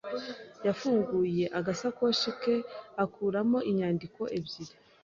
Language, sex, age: Kinyarwanda, female, 19-29